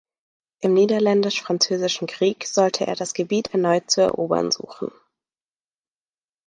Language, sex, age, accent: German, female, 19-29, Deutschland Deutsch